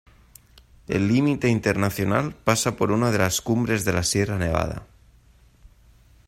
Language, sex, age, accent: Spanish, male, 19-29, España: Centro-Sur peninsular (Madrid, Toledo, Castilla-La Mancha)